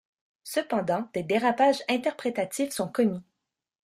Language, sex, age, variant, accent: French, female, 30-39, Français d'Amérique du Nord, Français du Canada